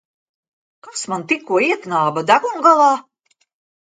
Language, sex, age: Latvian, female, 60-69